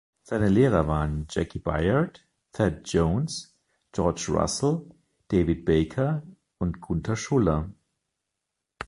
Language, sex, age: German, male, 40-49